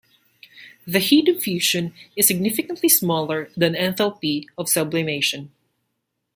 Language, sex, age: English, male, 19-29